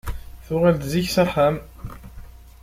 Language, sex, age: Kabyle, male, 19-29